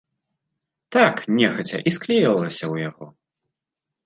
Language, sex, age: Belarusian, male, under 19